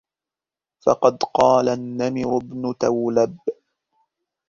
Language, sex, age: Arabic, male, 30-39